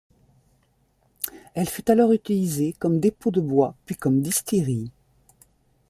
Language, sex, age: French, female, 50-59